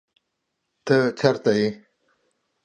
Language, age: Pashto, 30-39